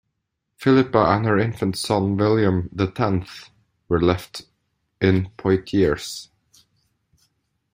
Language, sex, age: English, male, 40-49